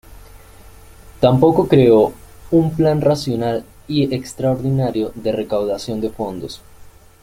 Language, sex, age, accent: Spanish, male, under 19, Caribe: Cuba, Venezuela, Puerto Rico, República Dominicana, Panamá, Colombia caribeña, México caribeño, Costa del golfo de México